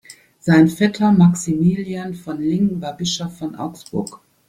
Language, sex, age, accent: German, female, 50-59, Deutschland Deutsch